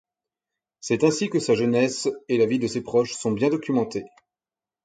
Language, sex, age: French, male, 30-39